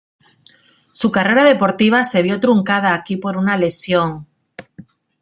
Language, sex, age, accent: Spanish, female, 40-49, España: Islas Canarias